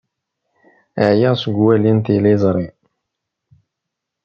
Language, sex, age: Kabyle, male, 30-39